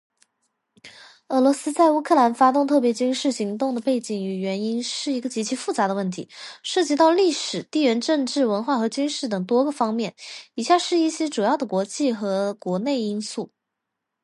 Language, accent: Chinese, 出生地：广东省